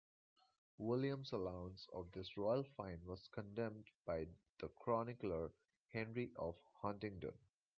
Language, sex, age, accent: English, male, 19-29, India and South Asia (India, Pakistan, Sri Lanka)